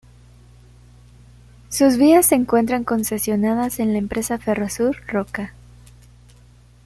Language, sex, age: Spanish, female, 19-29